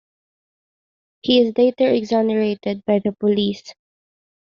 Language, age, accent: English, 19-29, Filipino